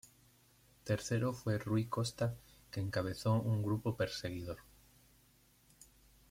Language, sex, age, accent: Spanish, male, 30-39, España: Norte peninsular (Asturias, Castilla y León, Cantabria, País Vasco, Navarra, Aragón, La Rioja, Guadalajara, Cuenca)